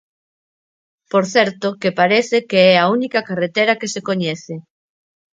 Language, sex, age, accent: Galician, female, 40-49, Normativo (estándar)